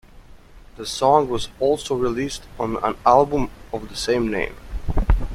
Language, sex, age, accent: English, male, 19-29, United States English